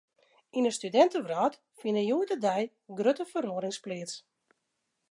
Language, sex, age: Western Frisian, female, 40-49